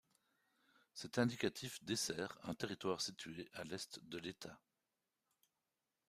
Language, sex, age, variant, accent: French, male, 50-59, Français d'Europe, Français de Belgique